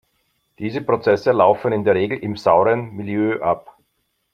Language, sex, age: German, male, 50-59